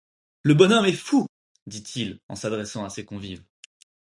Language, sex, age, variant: French, male, 19-29, Français de métropole